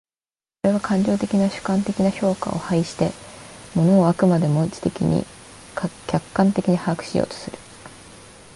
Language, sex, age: Japanese, female, 19-29